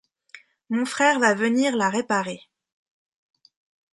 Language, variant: French, Français de métropole